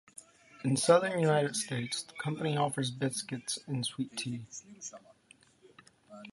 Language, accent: English, Turkish